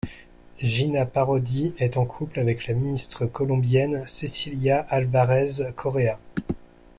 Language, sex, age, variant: French, male, 19-29, Français de métropole